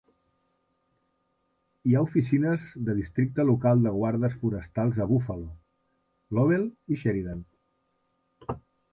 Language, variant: Catalan, Central